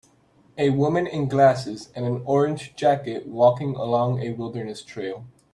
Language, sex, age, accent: English, male, 30-39, United States English